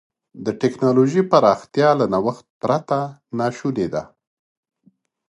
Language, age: Pashto, 40-49